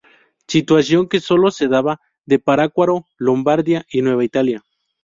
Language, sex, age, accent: Spanish, male, 19-29, México